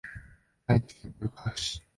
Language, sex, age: Japanese, male, 19-29